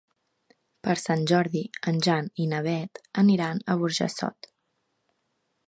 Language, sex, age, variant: Catalan, female, 19-29, Central